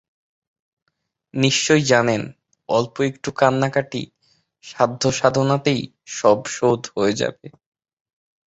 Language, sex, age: Bengali, male, 19-29